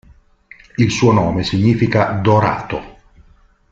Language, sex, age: Italian, male, 50-59